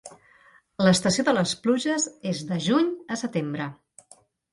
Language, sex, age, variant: Catalan, female, 40-49, Central